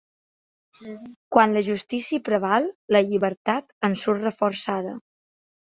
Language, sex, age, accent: Catalan, female, 30-39, mallorquí